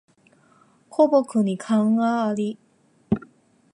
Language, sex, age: Japanese, female, 19-29